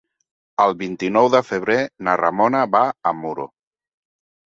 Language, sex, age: Catalan, male, 50-59